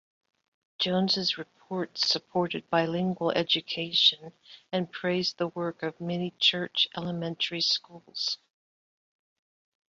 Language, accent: English, United States English